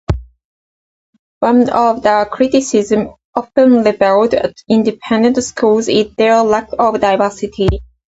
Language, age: English, 40-49